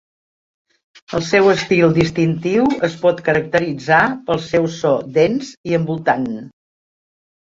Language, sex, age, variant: Catalan, female, 70-79, Central